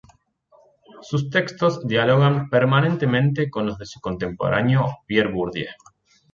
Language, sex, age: Spanish, male, 30-39